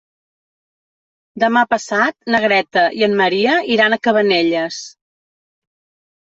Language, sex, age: Catalan, female, 50-59